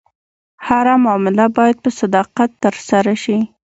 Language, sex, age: Pashto, female, 19-29